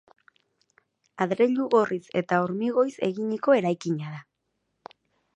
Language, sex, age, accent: Basque, female, 30-39, Erdialdekoa edo Nafarra (Gipuzkoa, Nafarroa)